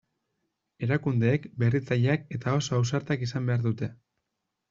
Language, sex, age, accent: Basque, male, 19-29, Mendebalekoa (Araba, Bizkaia, Gipuzkoako mendebaleko herri batzuk)